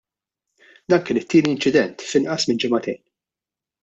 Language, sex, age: Maltese, male, 40-49